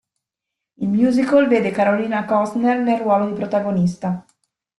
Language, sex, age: Italian, female, 40-49